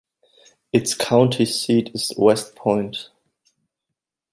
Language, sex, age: English, male, 19-29